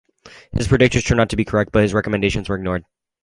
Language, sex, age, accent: English, male, under 19, United States English